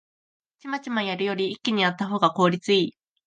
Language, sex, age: Japanese, female, under 19